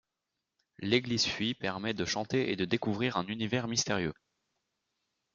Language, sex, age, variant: French, male, under 19, Français de métropole